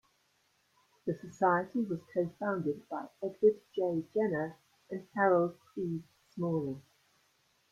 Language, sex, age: English, female, 60-69